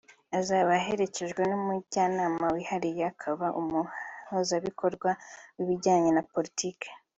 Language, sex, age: Kinyarwanda, female, 19-29